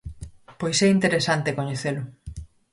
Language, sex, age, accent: Galician, female, 30-39, Normativo (estándar)